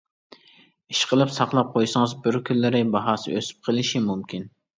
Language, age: Uyghur, 19-29